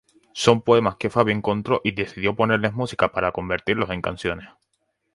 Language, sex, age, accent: Spanish, male, 19-29, España: Islas Canarias